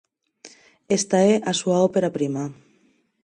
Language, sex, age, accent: Galician, female, 19-29, Normativo (estándar)